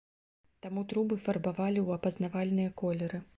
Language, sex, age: Belarusian, female, 30-39